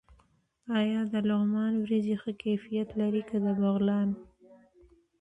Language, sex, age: Pashto, female, 19-29